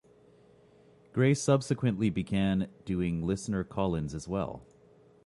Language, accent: English, Canadian English